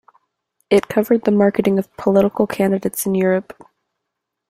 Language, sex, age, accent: English, female, under 19, United States English